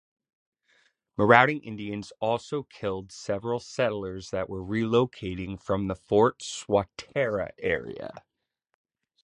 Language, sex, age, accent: English, male, 19-29, United States English